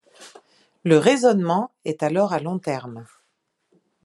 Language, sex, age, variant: French, female, 40-49, Français de métropole